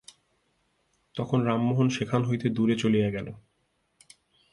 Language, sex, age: Bengali, male, 19-29